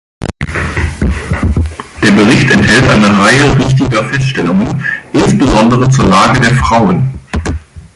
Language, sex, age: German, male, 40-49